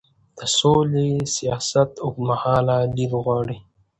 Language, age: Pashto, 19-29